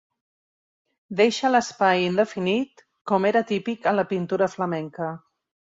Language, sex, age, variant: Catalan, female, 50-59, Central